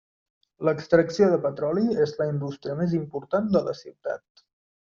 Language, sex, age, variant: Catalan, male, 19-29, Central